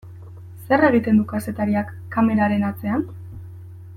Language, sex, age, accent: Basque, female, 19-29, Erdialdekoa edo Nafarra (Gipuzkoa, Nafarroa)